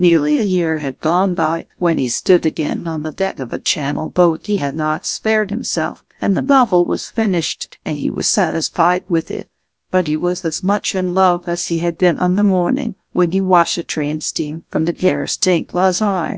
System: TTS, GlowTTS